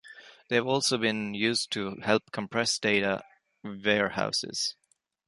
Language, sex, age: English, male, 19-29